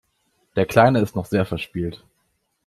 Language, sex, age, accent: German, male, 19-29, Deutschland Deutsch